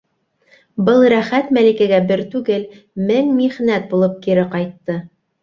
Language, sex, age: Bashkir, female, 30-39